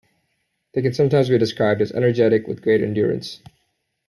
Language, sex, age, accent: English, male, 19-29, Canadian English